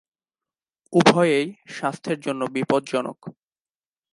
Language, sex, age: Bengali, male, 19-29